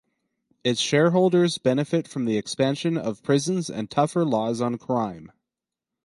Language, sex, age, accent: English, male, 30-39, United States English